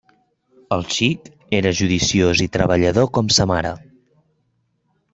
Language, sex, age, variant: Catalan, male, under 19, Central